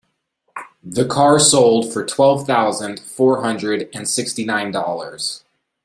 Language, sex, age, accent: English, male, 19-29, United States English